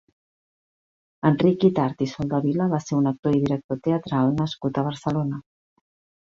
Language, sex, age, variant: Catalan, female, 40-49, Central